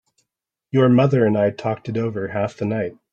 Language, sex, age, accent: English, male, 30-39, United States English